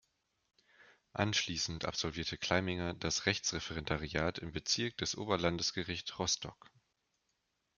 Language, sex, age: German, male, 19-29